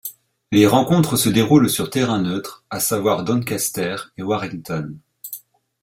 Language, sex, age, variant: French, male, 40-49, Français de métropole